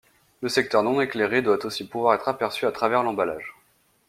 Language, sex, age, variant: French, male, 19-29, Français de métropole